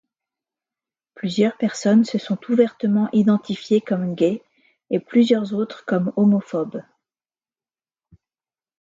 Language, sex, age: French, female, 50-59